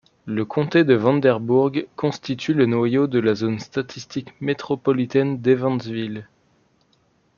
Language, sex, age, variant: French, male, 19-29, Français de métropole